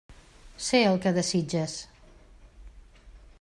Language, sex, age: Catalan, female, 50-59